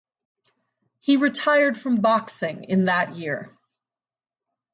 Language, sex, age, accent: English, female, 30-39, United States English